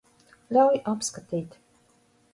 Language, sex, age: Latvian, female, 50-59